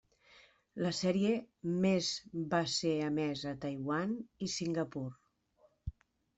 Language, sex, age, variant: Catalan, female, 50-59, Central